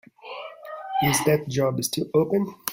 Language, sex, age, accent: English, male, 40-49, United States English